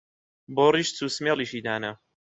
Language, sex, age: Central Kurdish, male, under 19